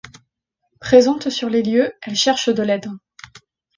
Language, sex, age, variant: French, female, 40-49, Français de métropole